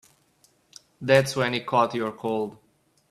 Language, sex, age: English, male, 30-39